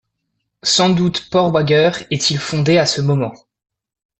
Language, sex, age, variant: French, male, 19-29, Français de métropole